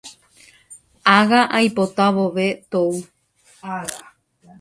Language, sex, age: Guarani, female, 30-39